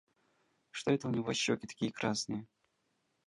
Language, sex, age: Russian, male, under 19